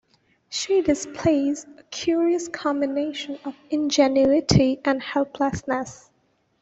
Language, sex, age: English, female, 19-29